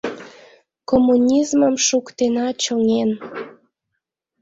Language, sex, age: Mari, female, 19-29